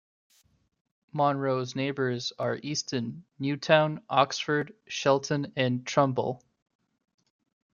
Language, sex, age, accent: English, male, 19-29, United States English